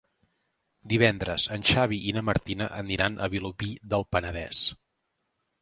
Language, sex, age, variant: Catalan, male, 40-49, Central